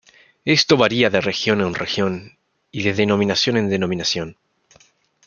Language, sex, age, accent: Spanish, male, 19-29, Rioplatense: Argentina, Uruguay, este de Bolivia, Paraguay